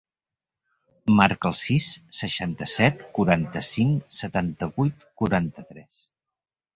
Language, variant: Catalan, Central